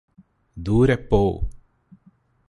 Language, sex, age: Malayalam, male, 40-49